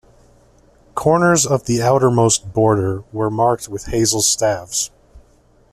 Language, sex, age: English, male, 30-39